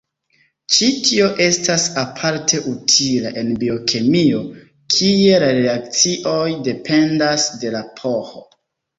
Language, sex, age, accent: Esperanto, male, 30-39, Internacia